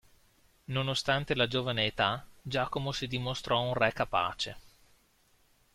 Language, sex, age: Italian, male, 30-39